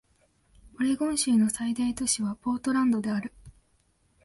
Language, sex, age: Japanese, female, 19-29